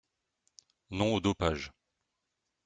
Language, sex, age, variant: French, male, 50-59, Français de métropole